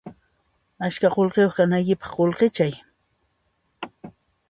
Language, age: Puno Quechua, 50-59